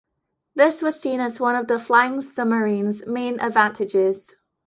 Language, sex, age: English, female, under 19